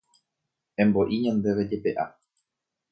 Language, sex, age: Guarani, male, 30-39